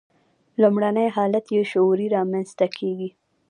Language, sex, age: Pashto, female, 19-29